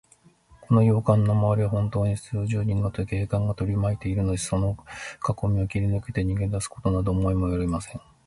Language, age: Japanese, 50-59